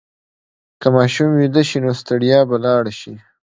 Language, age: Pashto, under 19